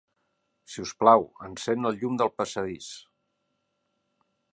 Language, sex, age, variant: Catalan, male, 60-69, Central